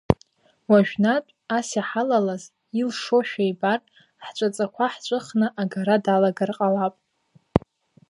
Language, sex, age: Abkhazian, female, 19-29